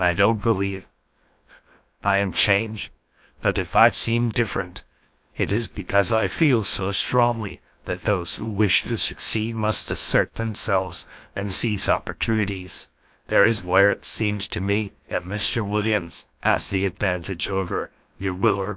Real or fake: fake